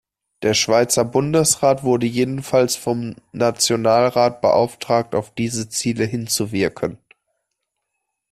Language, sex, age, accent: German, male, 19-29, Deutschland Deutsch